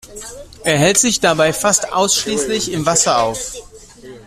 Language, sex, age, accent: German, male, 30-39, Deutschland Deutsch